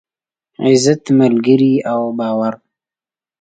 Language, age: Pashto, 19-29